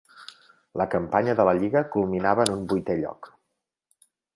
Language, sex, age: Catalan, male, 40-49